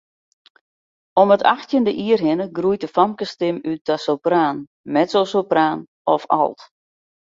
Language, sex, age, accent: Western Frisian, female, 40-49, Wâldfrysk